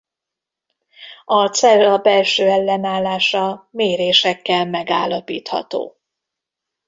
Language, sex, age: Hungarian, female, 50-59